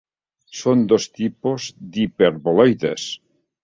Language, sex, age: Catalan, male, 70-79